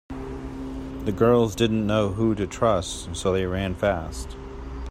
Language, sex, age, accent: English, male, 50-59, United States English